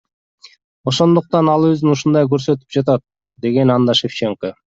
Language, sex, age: Kyrgyz, male, 40-49